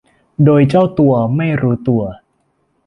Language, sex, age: Thai, male, 19-29